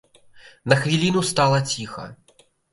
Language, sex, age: Belarusian, male, 19-29